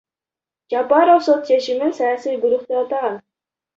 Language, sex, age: Kyrgyz, female, under 19